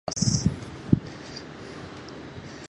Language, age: Japanese, 19-29